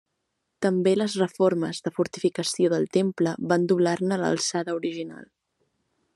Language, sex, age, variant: Catalan, female, 19-29, Central